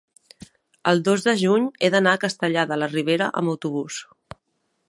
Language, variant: Catalan, Central